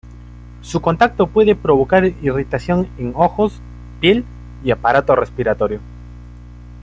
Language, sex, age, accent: Spanish, male, 19-29, Andino-Pacífico: Colombia, Perú, Ecuador, oeste de Bolivia y Venezuela andina